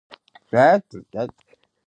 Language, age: Asturian, under 19